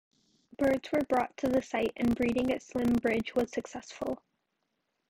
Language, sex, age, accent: English, female, under 19, United States English